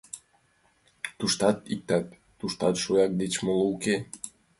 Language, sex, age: Mari, male, under 19